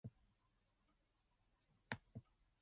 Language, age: English, 19-29